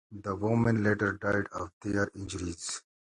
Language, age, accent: English, 40-49, United States English